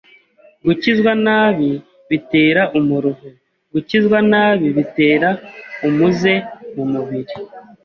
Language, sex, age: Kinyarwanda, male, 30-39